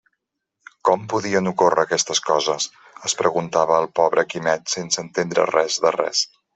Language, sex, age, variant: Catalan, male, 50-59, Central